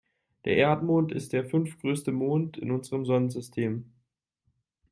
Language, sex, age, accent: German, male, 19-29, Deutschland Deutsch